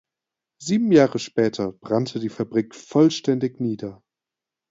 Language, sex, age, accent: German, male, 19-29, Deutschland Deutsch